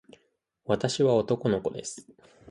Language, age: Japanese, 19-29